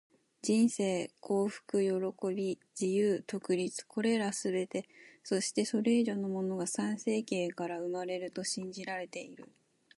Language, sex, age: Japanese, female, 19-29